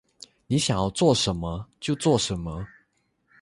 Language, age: Chinese, 19-29